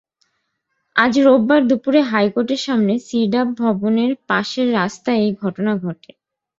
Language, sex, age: Bengali, female, 19-29